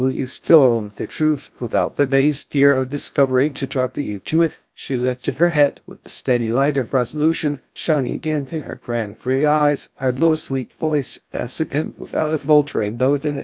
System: TTS, GlowTTS